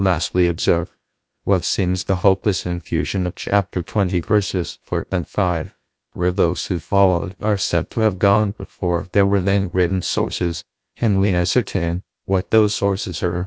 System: TTS, GlowTTS